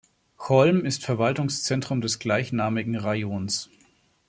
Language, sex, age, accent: German, male, 40-49, Deutschland Deutsch